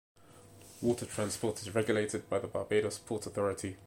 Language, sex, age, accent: English, male, 19-29, England English